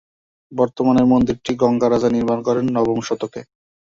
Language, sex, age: Bengali, male, 19-29